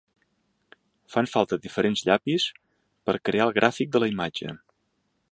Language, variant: Catalan, Central